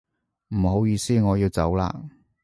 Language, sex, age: Cantonese, male, 30-39